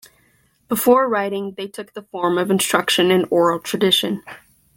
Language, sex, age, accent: English, female, 19-29, United States English